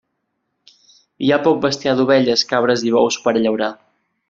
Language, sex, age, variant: Catalan, male, 19-29, Central